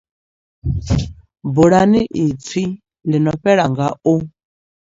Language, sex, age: Venda, female, 40-49